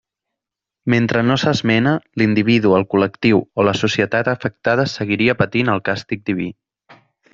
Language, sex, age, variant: Catalan, male, under 19, Central